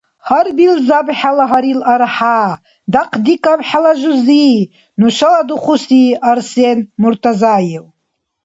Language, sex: Dargwa, female